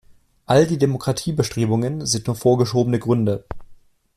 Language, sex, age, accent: German, male, 19-29, Deutschland Deutsch